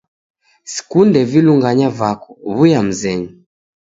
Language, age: Taita, 19-29